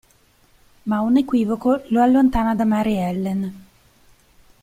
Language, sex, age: Italian, female, 40-49